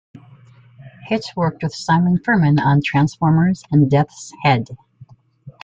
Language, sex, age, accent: English, female, 60-69, United States English